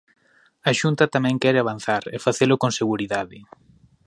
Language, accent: Galician, Oriental (común en zona oriental)